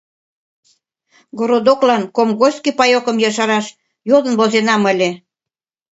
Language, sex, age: Mari, female, 19-29